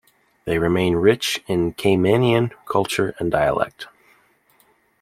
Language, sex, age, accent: English, male, under 19, United States English